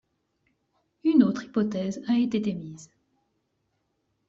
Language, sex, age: French, female, 40-49